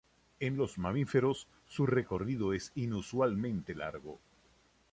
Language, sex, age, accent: Spanish, male, 60-69, Caribe: Cuba, Venezuela, Puerto Rico, República Dominicana, Panamá, Colombia caribeña, México caribeño, Costa del golfo de México